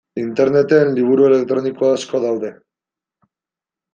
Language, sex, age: Basque, male, 19-29